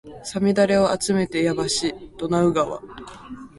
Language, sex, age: Japanese, female, under 19